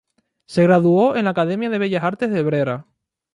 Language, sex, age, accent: Spanish, male, 19-29, España: Islas Canarias